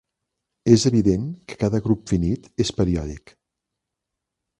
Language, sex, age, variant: Catalan, male, 50-59, Central